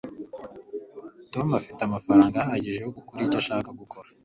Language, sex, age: Kinyarwanda, male, 19-29